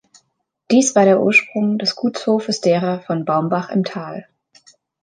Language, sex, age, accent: German, female, 19-29, Deutschland Deutsch